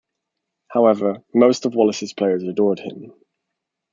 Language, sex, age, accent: English, male, 19-29, England English